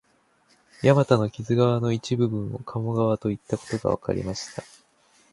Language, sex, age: Japanese, male, 19-29